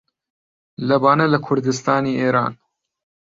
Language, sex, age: Central Kurdish, male, 30-39